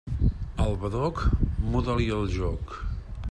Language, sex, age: Catalan, male, 50-59